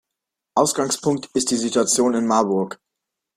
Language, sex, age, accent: German, male, 19-29, Deutschland Deutsch